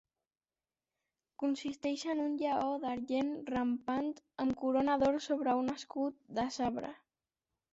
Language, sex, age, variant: Catalan, male, under 19, Central